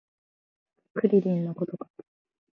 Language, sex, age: Japanese, female, 19-29